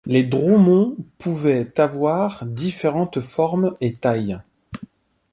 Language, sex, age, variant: French, male, 40-49, Français de métropole